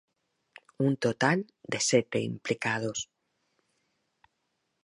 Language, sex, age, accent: Galician, female, 50-59, Normativo (estándar)